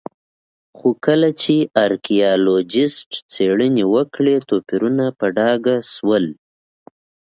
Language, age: Pashto, 19-29